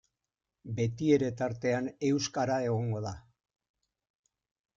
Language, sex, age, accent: Basque, male, 50-59, Erdialdekoa edo Nafarra (Gipuzkoa, Nafarroa)